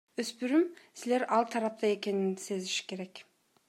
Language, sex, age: Kyrgyz, female, 30-39